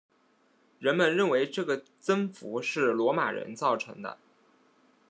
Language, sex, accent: Chinese, male, 出生地：湖北省